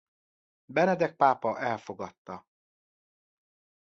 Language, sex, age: Hungarian, male, 40-49